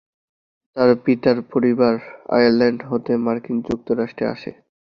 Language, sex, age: Bengali, male, 19-29